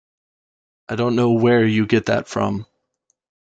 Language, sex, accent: English, male, United States English